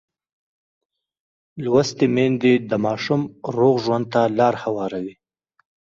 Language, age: Pashto, under 19